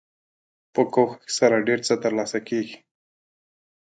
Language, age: Pashto, 30-39